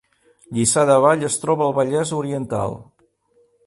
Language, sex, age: Catalan, male, 60-69